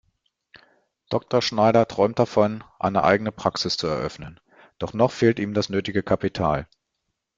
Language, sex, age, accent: German, male, 50-59, Deutschland Deutsch